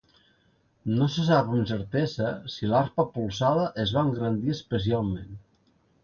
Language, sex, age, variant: Catalan, male, 50-59, Central